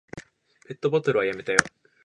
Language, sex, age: Japanese, male, 19-29